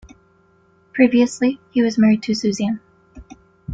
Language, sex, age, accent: English, female, 19-29, United States English